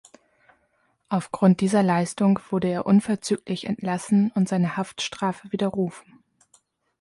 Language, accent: German, Deutschland Deutsch